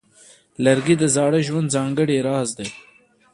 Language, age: Pashto, 19-29